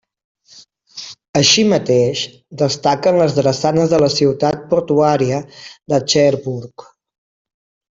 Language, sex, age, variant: Catalan, male, 30-39, Septentrional